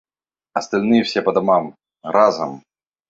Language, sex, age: Russian, male, 19-29